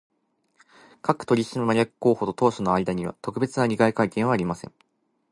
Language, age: Japanese, 19-29